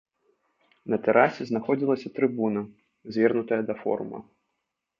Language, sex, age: Belarusian, male, 30-39